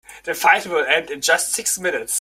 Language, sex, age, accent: English, male, 19-29, United States English